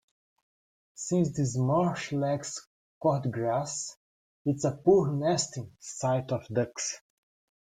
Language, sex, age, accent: English, male, 30-39, United States English